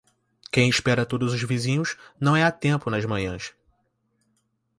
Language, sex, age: Portuguese, male, 19-29